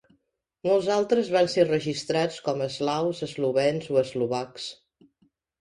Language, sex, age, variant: Catalan, female, 50-59, Central